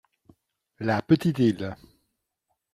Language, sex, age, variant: French, male, 40-49, Français d'Europe